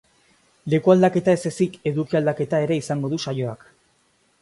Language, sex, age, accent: Basque, male, under 19, Mendebalekoa (Araba, Bizkaia, Gipuzkoako mendebaleko herri batzuk)